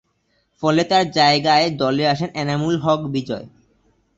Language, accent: Bengali, Bengali